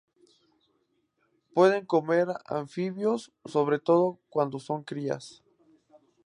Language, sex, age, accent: Spanish, male, 19-29, México